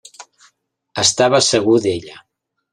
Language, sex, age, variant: Catalan, male, 60-69, Central